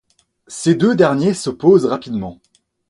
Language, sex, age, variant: French, male, 19-29, Français de métropole